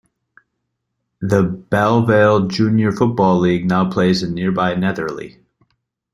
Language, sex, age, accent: English, male, 30-39, United States English